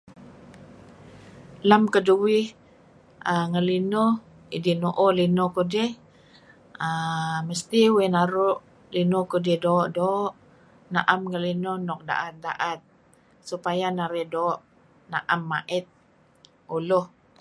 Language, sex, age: Kelabit, female, 60-69